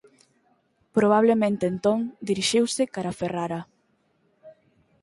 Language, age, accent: Galician, 19-29, Normativo (estándar)